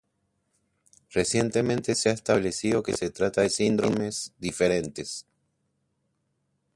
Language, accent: Spanish, Rioplatense: Argentina, Uruguay, este de Bolivia, Paraguay